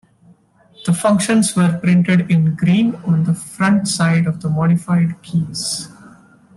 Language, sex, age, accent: English, male, 19-29, India and South Asia (India, Pakistan, Sri Lanka)